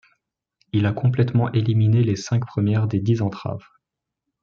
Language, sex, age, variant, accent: French, male, 19-29, Français d'Europe, Français de Suisse